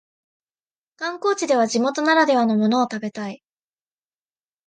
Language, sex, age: Japanese, female, 19-29